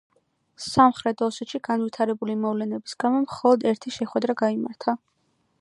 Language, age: Georgian, under 19